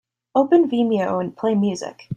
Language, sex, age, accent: English, female, under 19, United States English